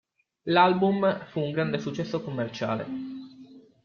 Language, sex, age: Italian, male, 19-29